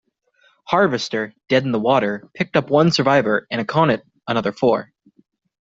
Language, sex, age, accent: English, male, 19-29, United States English